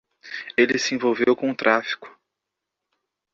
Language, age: Portuguese, 19-29